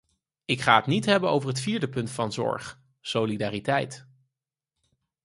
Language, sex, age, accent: Dutch, male, 30-39, Nederlands Nederlands